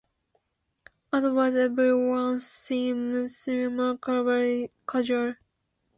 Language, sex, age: English, female, 19-29